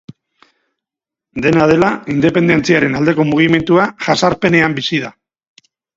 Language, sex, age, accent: Basque, male, 50-59, Mendebalekoa (Araba, Bizkaia, Gipuzkoako mendebaleko herri batzuk)